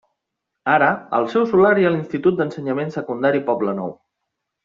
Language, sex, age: Catalan, male, 30-39